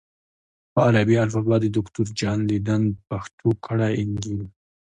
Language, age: Pashto, 30-39